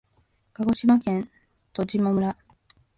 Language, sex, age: Japanese, female, 19-29